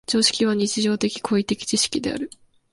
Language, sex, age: Japanese, female, 19-29